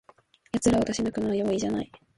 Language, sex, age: Japanese, female, 19-29